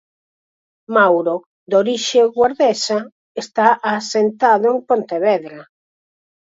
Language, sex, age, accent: Galician, female, 50-59, Normativo (estándar)